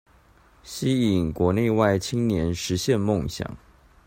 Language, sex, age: Chinese, male, 30-39